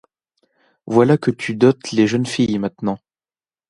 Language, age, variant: French, under 19, Français de métropole